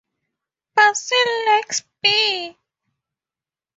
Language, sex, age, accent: English, female, 19-29, Southern African (South Africa, Zimbabwe, Namibia)